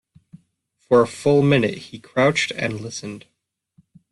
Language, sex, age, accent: English, male, 19-29, United States English